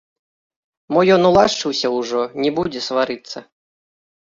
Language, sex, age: Belarusian, male, 30-39